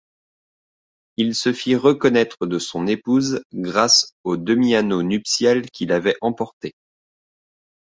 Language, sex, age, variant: French, male, 30-39, Français de métropole